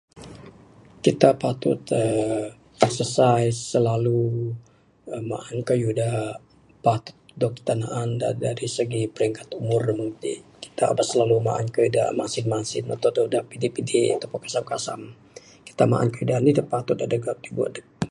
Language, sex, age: Bukar-Sadung Bidayuh, male, 60-69